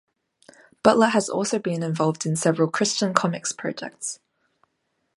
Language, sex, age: English, female, 19-29